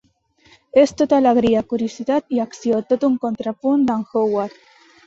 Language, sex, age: Catalan, female, under 19